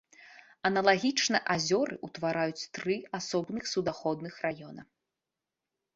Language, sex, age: Belarusian, female, 19-29